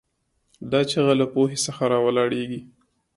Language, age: Pashto, 19-29